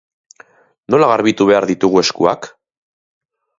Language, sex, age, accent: Basque, male, 30-39, Mendebalekoa (Araba, Bizkaia, Gipuzkoako mendebaleko herri batzuk)